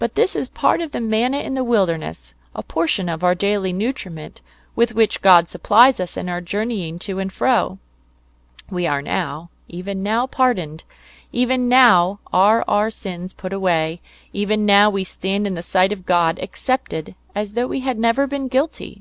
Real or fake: real